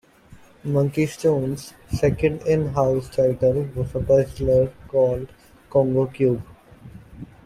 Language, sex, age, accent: English, male, 19-29, India and South Asia (India, Pakistan, Sri Lanka)